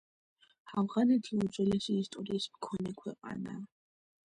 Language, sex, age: Georgian, female, under 19